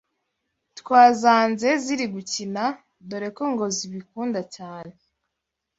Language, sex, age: Kinyarwanda, female, 19-29